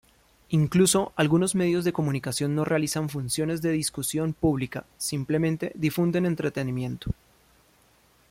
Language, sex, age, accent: Spanish, male, 30-39, Andino-Pacífico: Colombia, Perú, Ecuador, oeste de Bolivia y Venezuela andina